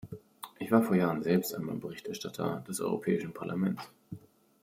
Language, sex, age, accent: German, male, 30-39, Deutschland Deutsch